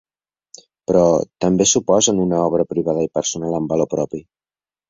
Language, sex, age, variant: Catalan, male, under 19, Central